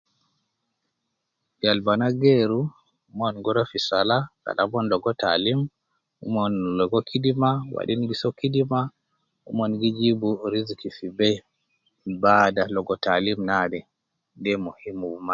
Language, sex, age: Nubi, male, 50-59